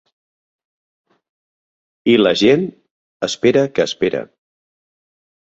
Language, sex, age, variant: Catalan, male, 50-59, Central